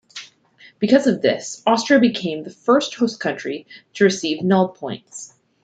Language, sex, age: English, female, 30-39